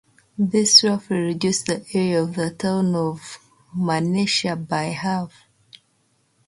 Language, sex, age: English, female, 19-29